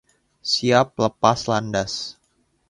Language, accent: Indonesian, Indonesia